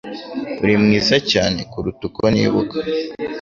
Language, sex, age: Kinyarwanda, male, under 19